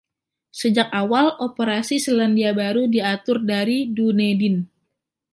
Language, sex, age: Indonesian, female, 19-29